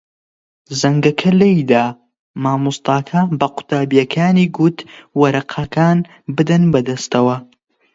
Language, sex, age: Central Kurdish, male, under 19